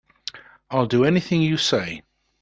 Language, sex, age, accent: English, male, 70-79, England English